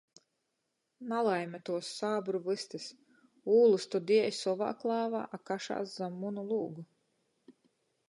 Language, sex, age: Latgalian, female, 30-39